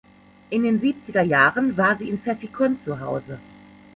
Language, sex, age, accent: German, female, 40-49, Deutschland Deutsch